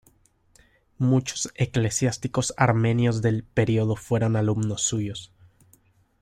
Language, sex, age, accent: Spanish, male, 19-29, América central